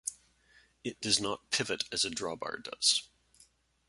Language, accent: English, Canadian English